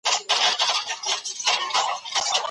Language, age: Pashto, 30-39